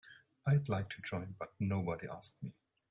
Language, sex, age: English, male, 40-49